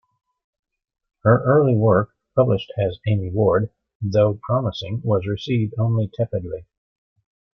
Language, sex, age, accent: English, male, 70-79, United States English